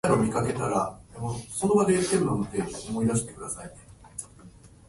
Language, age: Japanese, 19-29